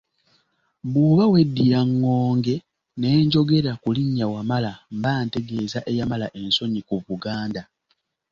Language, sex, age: Ganda, male, 19-29